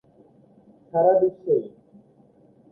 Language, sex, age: Bengali, male, 19-29